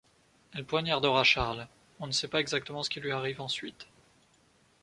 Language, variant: French, Français de métropole